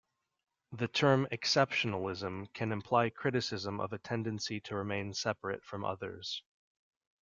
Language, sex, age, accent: English, male, 30-39, United States English